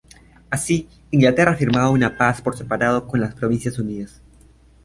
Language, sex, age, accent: Spanish, male, under 19, Andino-Pacífico: Colombia, Perú, Ecuador, oeste de Bolivia y Venezuela andina